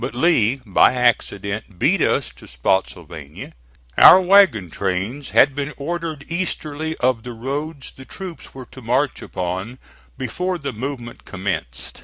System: none